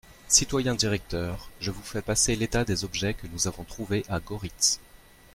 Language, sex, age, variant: French, male, 30-39, Français de métropole